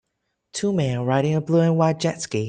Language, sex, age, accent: English, male, 19-29, England English